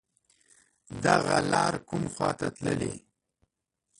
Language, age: Pashto, 40-49